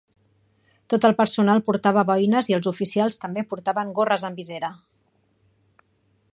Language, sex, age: Catalan, female, 40-49